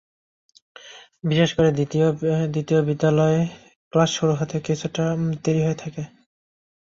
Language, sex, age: Bengali, male, 19-29